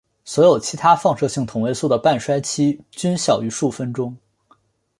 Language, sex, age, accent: Chinese, male, 19-29, 出生地：辽宁省